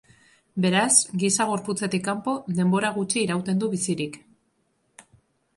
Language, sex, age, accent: Basque, female, 30-39, Mendebalekoa (Araba, Bizkaia, Gipuzkoako mendebaleko herri batzuk)